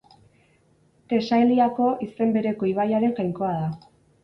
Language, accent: Basque, Mendebalekoa (Araba, Bizkaia, Gipuzkoako mendebaleko herri batzuk)